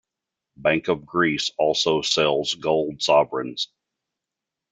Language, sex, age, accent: English, male, 50-59, United States English